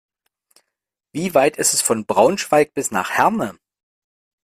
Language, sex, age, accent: German, female, 30-39, Deutschland Deutsch